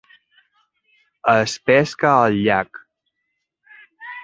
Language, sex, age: Catalan, male, 40-49